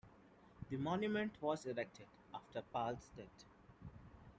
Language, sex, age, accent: English, male, 19-29, India and South Asia (India, Pakistan, Sri Lanka)